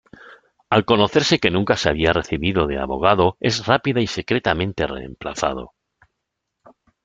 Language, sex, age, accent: Spanish, male, 60-69, España: Centro-Sur peninsular (Madrid, Toledo, Castilla-La Mancha)